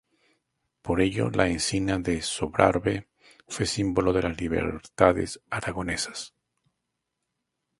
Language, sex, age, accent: Spanish, male, 40-49, Andino-Pacífico: Colombia, Perú, Ecuador, oeste de Bolivia y Venezuela andina